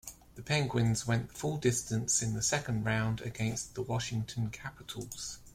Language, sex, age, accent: English, male, 40-49, England English